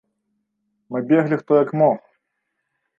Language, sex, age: Belarusian, male, 19-29